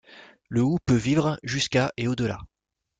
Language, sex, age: French, male, 40-49